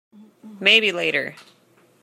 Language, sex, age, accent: English, female, 19-29, Canadian English